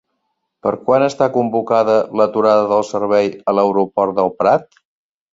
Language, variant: Catalan, Central